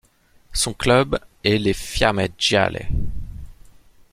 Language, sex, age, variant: French, male, 30-39, Français de métropole